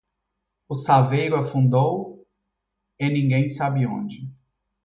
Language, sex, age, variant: Portuguese, male, 30-39, Portuguese (Brasil)